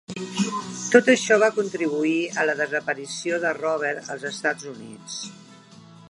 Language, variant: Catalan, Central